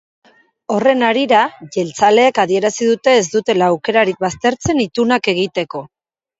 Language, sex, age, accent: Basque, female, 40-49, Erdialdekoa edo Nafarra (Gipuzkoa, Nafarroa)